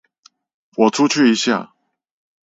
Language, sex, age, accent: Chinese, male, 30-39, 出生地：新北市